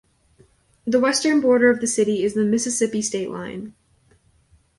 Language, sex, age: English, female, under 19